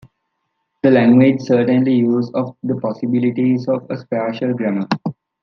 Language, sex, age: English, male, under 19